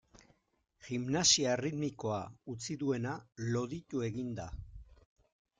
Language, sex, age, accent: Basque, male, 50-59, Erdialdekoa edo Nafarra (Gipuzkoa, Nafarroa)